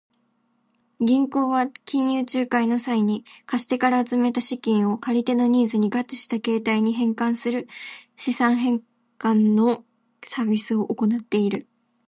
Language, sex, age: Japanese, female, under 19